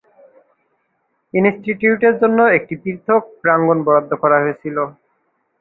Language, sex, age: Bengali, male, 19-29